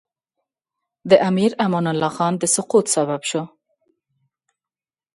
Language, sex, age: Pashto, female, 30-39